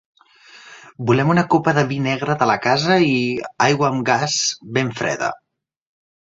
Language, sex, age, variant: Catalan, male, 19-29, Central